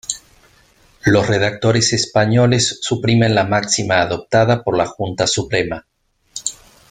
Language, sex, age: Spanish, male, 50-59